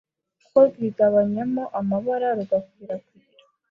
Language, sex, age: Kinyarwanda, female, 19-29